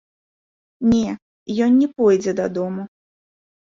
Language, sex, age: Belarusian, female, 30-39